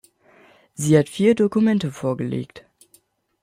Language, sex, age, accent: German, male, under 19, Deutschland Deutsch